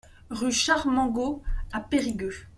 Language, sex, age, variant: French, female, 19-29, Français de métropole